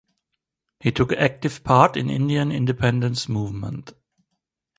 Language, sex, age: English, male, 30-39